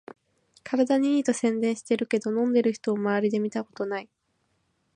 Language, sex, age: Japanese, female, 19-29